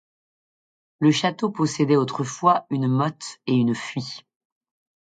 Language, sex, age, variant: French, female, 40-49, Français de métropole